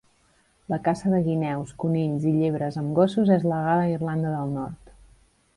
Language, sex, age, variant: Catalan, female, 30-39, Central